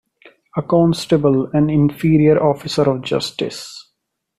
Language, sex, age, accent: English, male, 19-29, India and South Asia (India, Pakistan, Sri Lanka)